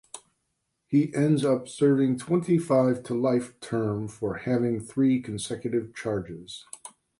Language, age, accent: English, 50-59, United States English